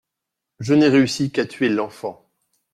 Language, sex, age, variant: French, male, 40-49, Français de métropole